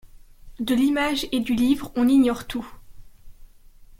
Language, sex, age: French, female, under 19